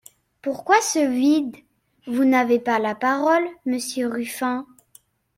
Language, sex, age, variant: French, female, under 19, Français de métropole